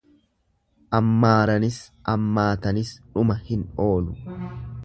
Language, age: Oromo, 30-39